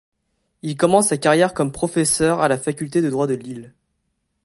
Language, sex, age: French, male, 19-29